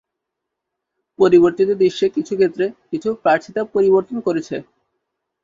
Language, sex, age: Bengali, male, under 19